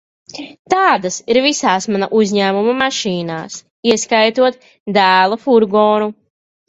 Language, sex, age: Latvian, female, 19-29